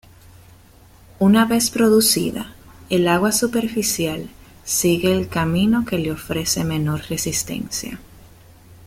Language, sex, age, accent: Spanish, female, 19-29, Caribe: Cuba, Venezuela, Puerto Rico, República Dominicana, Panamá, Colombia caribeña, México caribeño, Costa del golfo de México